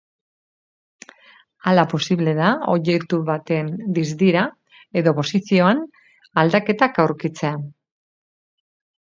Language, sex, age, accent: Basque, female, 50-59, Mendebalekoa (Araba, Bizkaia, Gipuzkoako mendebaleko herri batzuk)